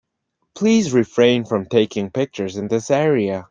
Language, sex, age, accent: English, male, 19-29, United States English